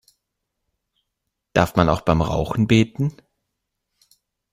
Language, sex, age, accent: German, male, 19-29, Deutschland Deutsch